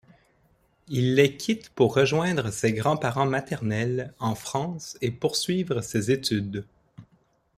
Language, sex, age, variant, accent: French, male, 30-39, Français d'Amérique du Nord, Français du Canada